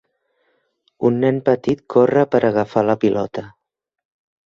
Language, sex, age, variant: Catalan, female, 50-59, Central